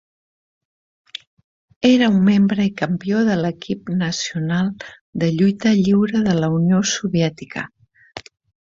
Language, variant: Catalan, Septentrional